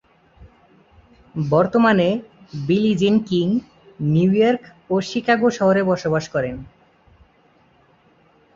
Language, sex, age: Bengali, male, 19-29